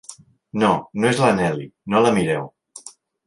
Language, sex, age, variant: Catalan, male, 40-49, Central